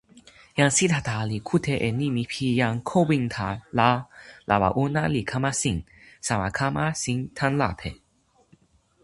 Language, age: Toki Pona, under 19